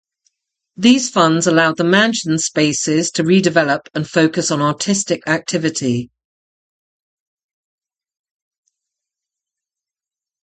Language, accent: English, England English